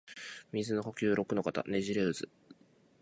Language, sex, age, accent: Japanese, male, 19-29, 東京